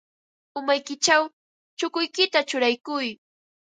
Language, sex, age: Ambo-Pasco Quechua, female, 30-39